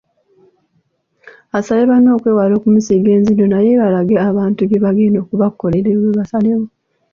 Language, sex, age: Ganda, female, 19-29